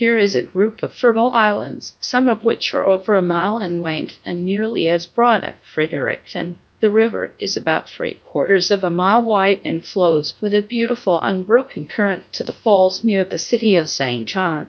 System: TTS, GlowTTS